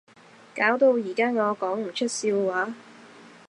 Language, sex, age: Cantonese, female, 19-29